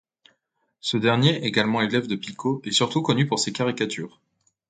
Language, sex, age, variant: French, male, 19-29, Français de métropole